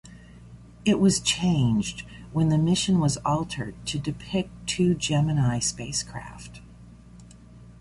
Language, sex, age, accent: English, female, 60-69, United States English